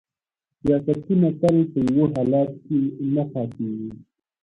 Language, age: Pashto, 30-39